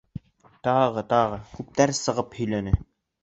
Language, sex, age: Bashkir, male, 19-29